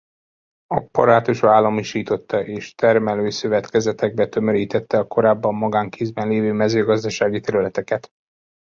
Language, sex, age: Hungarian, male, 19-29